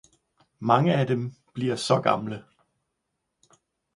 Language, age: Danish, 40-49